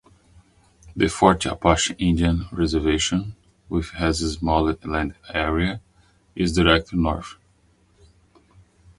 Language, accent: English, United States English